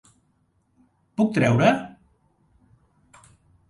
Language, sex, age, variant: Catalan, male, 60-69, Central